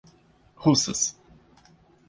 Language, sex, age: Portuguese, male, 19-29